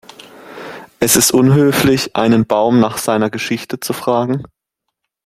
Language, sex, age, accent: German, male, 19-29, Deutschland Deutsch